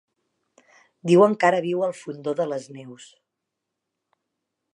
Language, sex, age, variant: Catalan, female, 40-49, Central